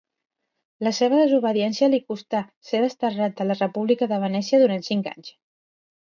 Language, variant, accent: Catalan, Central, central